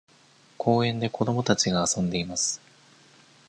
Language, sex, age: Japanese, male, under 19